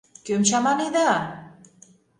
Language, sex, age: Mari, female, 50-59